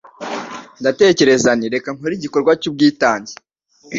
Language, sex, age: Kinyarwanda, male, under 19